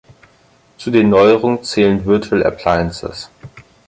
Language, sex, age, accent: German, male, under 19, Deutschland Deutsch